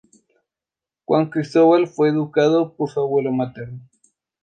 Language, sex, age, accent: Spanish, male, 19-29, Andino-Pacífico: Colombia, Perú, Ecuador, oeste de Bolivia y Venezuela andina